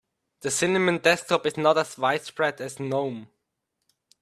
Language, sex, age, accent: English, male, under 19, United States English